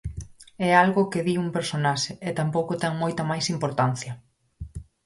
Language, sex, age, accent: Galician, female, 30-39, Normativo (estándar)